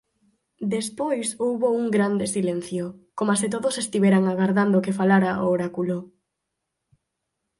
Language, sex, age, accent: Galician, female, 19-29, Normativo (estándar)